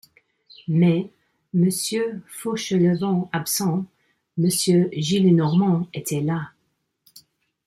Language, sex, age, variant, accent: French, female, 40-49, Français d'Europe, Français du Royaume-Uni